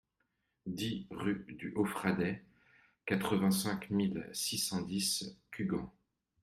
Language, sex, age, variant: French, male, 40-49, Français de métropole